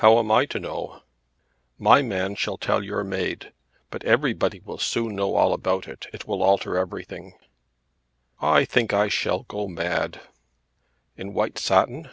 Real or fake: real